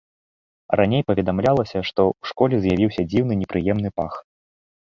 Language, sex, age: Belarusian, male, 19-29